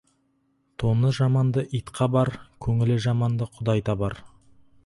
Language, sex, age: Kazakh, male, 19-29